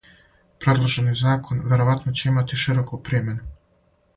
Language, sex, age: Serbian, male, 19-29